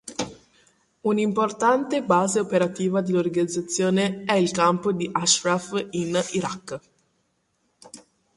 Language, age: Italian, 40-49